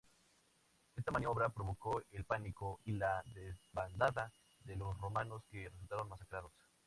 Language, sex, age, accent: Spanish, male, 19-29, México